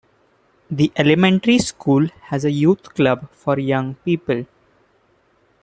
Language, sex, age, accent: English, male, 19-29, India and South Asia (India, Pakistan, Sri Lanka)